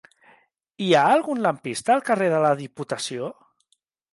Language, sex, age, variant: Catalan, male, 19-29, Central